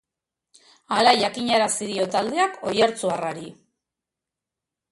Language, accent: Basque, Mendebalekoa (Araba, Bizkaia, Gipuzkoako mendebaleko herri batzuk)